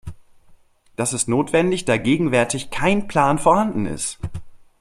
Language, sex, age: German, male, 19-29